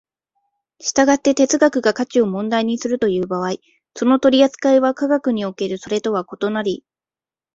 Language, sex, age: Japanese, female, 19-29